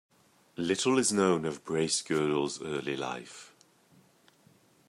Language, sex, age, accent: English, male, 30-39, England English